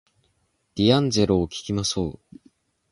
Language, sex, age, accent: Japanese, male, 19-29, 標準語